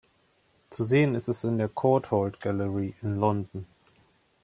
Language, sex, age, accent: German, male, 40-49, Deutschland Deutsch